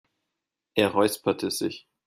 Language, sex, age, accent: German, male, 30-39, Deutschland Deutsch